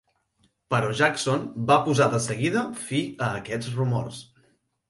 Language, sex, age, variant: Catalan, male, 19-29, Central